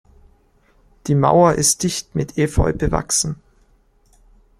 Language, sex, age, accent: German, male, 19-29, Österreichisches Deutsch